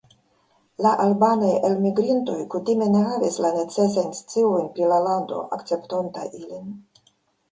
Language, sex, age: Esperanto, female, 30-39